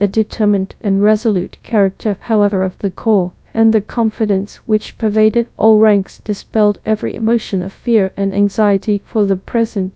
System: TTS, GradTTS